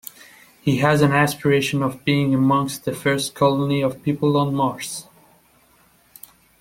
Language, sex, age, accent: English, male, 19-29, United States English